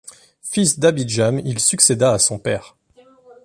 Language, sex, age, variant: French, male, 30-39, Français de métropole